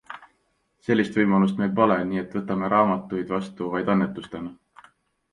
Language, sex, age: Estonian, male, 19-29